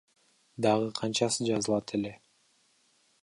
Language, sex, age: Kyrgyz, male, 19-29